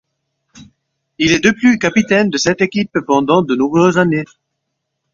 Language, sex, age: French, male, 19-29